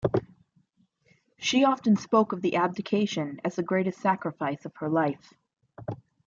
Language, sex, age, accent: English, female, 30-39, United States English